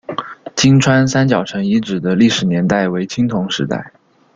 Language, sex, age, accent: Chinese, male, 19-29, 出生地：江西省